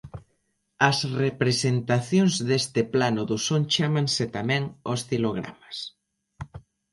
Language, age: Galician, 19-29